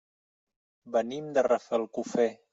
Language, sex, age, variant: Catalan, male, 30-39, Central